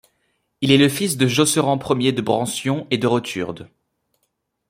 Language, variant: French, Français de métropole